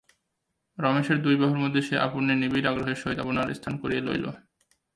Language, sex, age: Bengali, male, 30-39